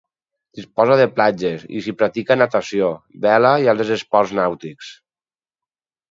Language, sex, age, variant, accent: Catalan, male, 30-39, Valencià meridional, valencià